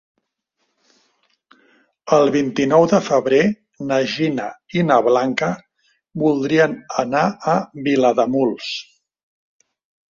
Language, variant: Catalan, Nord-Occidental